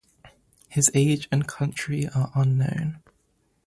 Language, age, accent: English, 19-29, England English